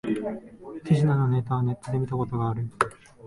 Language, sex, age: Japanese, male, 19-29